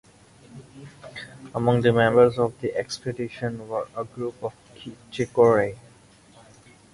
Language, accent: English, India and South Asia (India, Pakistan, Sri Lanka)